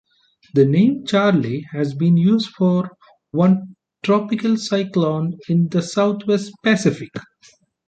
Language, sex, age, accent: English, male, 30-39, India and South Asia (India, Pakistan, Sri Lanka)